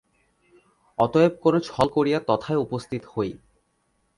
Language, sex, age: Bengali, male, 19-29